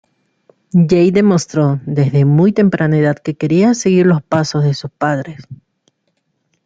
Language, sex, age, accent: Spanish, female, 30-39, Caribe: Cuba, Venezuela, Puerto Rico, República Dominicana, Panamá, Colombia caribeña, México caribeño, Costa del golfo de México